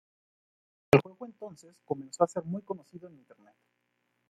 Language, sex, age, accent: Spanish, male, 19-29, México